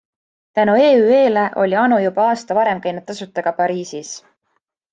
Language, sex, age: Estonian, female, 19-29